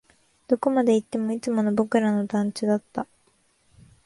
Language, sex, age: Japanese, female, 19-29